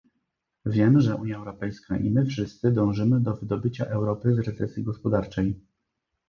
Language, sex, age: Polish, male, 30-39